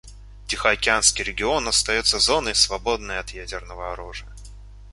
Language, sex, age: Russian, male, 19-29